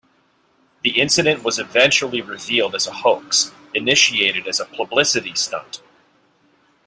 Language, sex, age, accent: English, male, 40-49, United States English